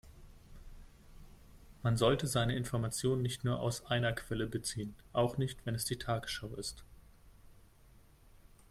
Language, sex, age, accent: German, male, 19-29, Deutschland Deutsch